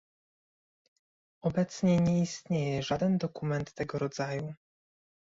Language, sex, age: Polish, male, 19-29